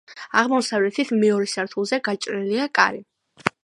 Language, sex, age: Georgian, female, under 19